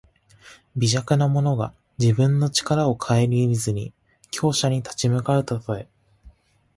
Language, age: Japanese, 19-29